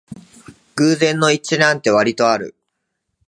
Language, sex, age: Japanese, male, 19-29